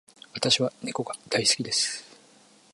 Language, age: Japanese, 50-59